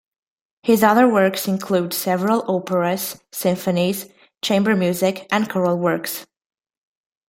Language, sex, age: English, female, under 19